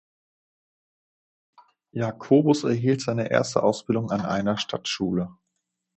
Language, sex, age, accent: German, male, 30-39, Deutschland Deutsch